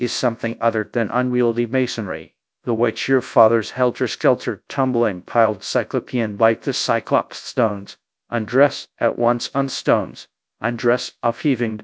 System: TTS, GradTTS